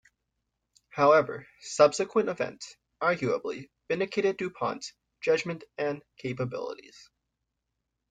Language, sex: English, male